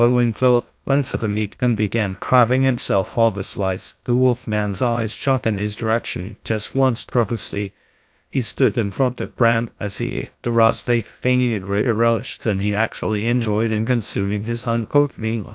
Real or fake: fake